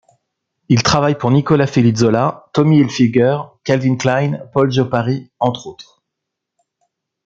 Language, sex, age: French, male, 40-49